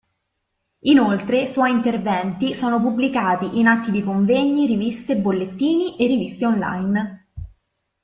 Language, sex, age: Italian, female, 30-39